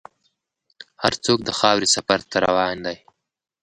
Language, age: Pashto, 19-29